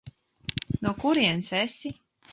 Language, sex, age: Latvian, female, 19-29